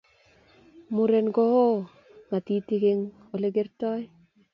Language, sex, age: Kalenjin, female, 19-29